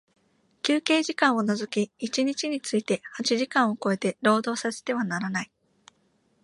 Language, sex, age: Japanese, female, 19-29